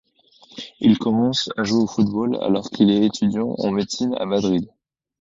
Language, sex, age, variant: French, male, 19-29, Français de métropole